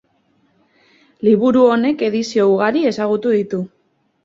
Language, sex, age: Basque, female, 19-29